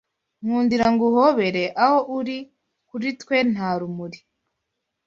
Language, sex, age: Kinyarwanda, female, 19-29